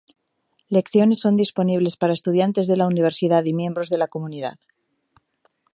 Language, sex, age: Spanish, female, 30-39